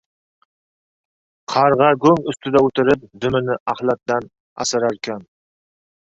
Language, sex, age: Uzbek, male, 19-29